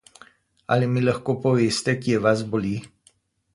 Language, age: Slovenian, 50-59